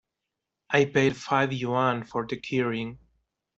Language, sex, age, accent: English, male, 19-29, United States English